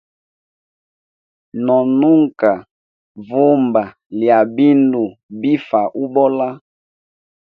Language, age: Hemba, 19-29